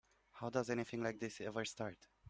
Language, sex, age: English, male, 19-29